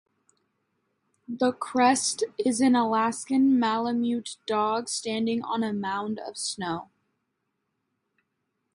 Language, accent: English, United States English